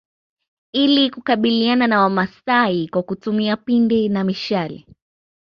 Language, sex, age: Swahili, female, 19-29